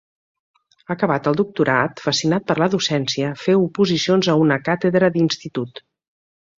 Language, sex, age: Catalan, female, 50-59